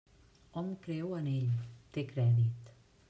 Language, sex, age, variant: Catalan, female, 40-49, Central